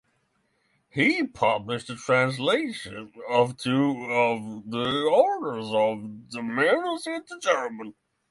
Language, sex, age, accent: English, male, 30-39, United States English